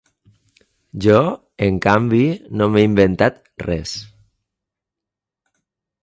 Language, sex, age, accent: Catalan, male, 40-49, valencià